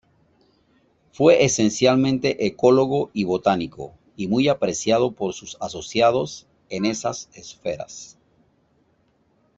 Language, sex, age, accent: Spanish, male, 40-49, Caribe: Cuba, Venezuela, Puerto Rico, República Dominicana, Panamá, Colombia caribeña, México caribeño, Costa del golfo de México